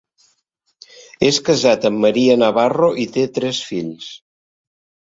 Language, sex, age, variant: Catalan, male, 60-69, Central